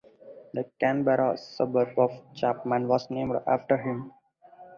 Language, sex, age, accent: English, male, 19-29, India and South Asia (India, Pakistan, Sri Lanka)